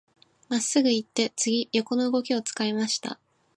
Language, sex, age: Japanese, female, 19-29